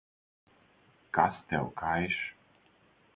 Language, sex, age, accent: Latvian, male, 30-39, Riga